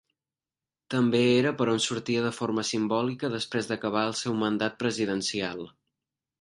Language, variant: Catalan, Balear